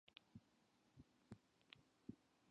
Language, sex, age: English, female, 19-29